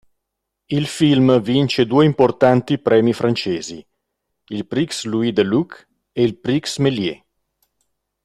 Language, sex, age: Italian, male, 50-59